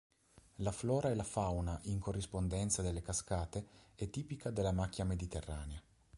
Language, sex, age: Italian, male, 40-49